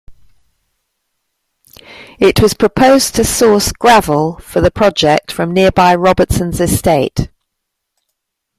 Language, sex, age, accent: English, female, 50-59, England English